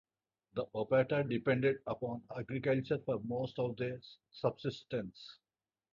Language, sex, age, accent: English, male, 50-59, India and South Asia (India, Pakistan, Sri Lanka)